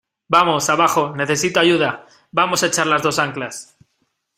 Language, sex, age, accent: Spanish, male, 19-29, España: Norte peninsular (Asturias, Castilla y León, Cantabria, País Vasco, Navarra, Aragón, La Rioja, Guadalajara, Cuenca)